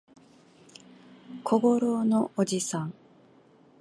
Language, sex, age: Japanese, female, 50-59